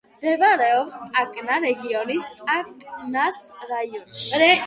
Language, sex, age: Georgian, male, under 19